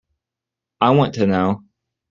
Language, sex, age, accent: English, male, 19-29, United States English